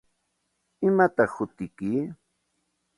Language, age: Santa Ana de Tusi Pasco Quechua, 40-49